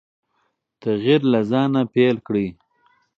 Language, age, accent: Pashto, 30-39, کندهارۍ لهجه